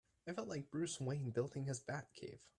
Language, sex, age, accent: English, male, 19-29, United States English